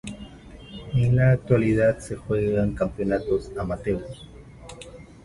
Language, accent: Spanish, Andino-Pacífico: Colombia, Perú, Ecuador, oeste de Bolivia y Venezuela andina